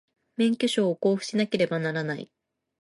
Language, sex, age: Japanese, female, 30-39